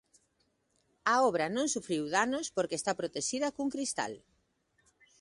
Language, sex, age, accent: Galician, female, 30-39, Normativo (estándar)